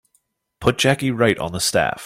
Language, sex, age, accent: English, male, 19-29, United States English